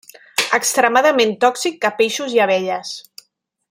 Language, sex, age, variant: Catalan, female, 30-39, Central